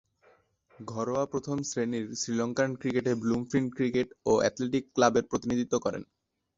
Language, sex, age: Bengali, male, 19-29